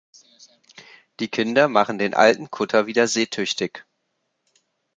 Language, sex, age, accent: German, male, 30-39, Deutschland Deutsch